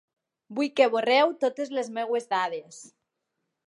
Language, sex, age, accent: Catalan, female, 40-49, valencià